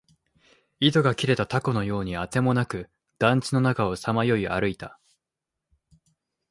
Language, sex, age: Japanese, male, 19-29